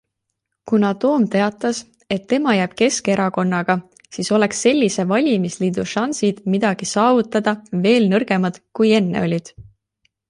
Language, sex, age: Estonian, female, 19-29